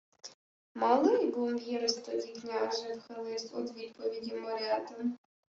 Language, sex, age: Ukrainian, female, 19-29